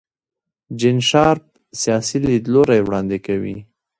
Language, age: Pashto, 19-29